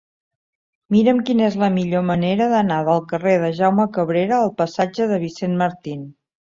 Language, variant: Catalan, Central